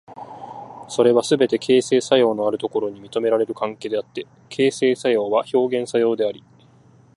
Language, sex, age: Japanese, male, under 19